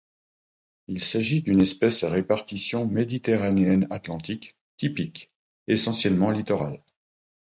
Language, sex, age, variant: French, male, 50-59, Français de métropole